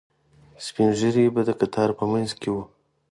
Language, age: Pashto, 19-29